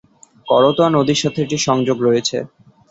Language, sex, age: Bengali, male, 19-29